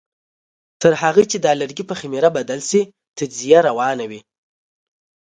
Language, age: Pashto, 19-29